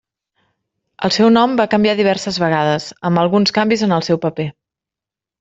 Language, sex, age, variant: Catalan, female, 30-39, Central